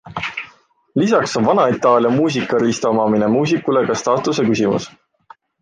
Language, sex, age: Estonian, male, 19-29